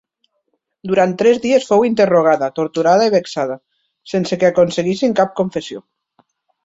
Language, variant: Catalan, Nord-Occidental